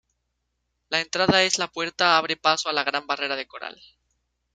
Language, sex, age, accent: Spanish, male, 19-29, México